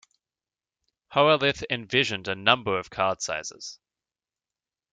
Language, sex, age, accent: English, male, 19-29, Australian English